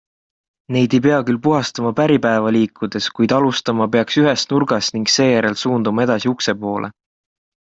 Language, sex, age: Estonian, male, 19-29